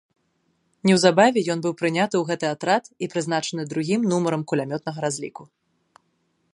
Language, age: Belarusian, 19-29